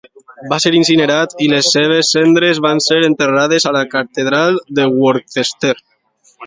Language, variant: Catalan, Alacantí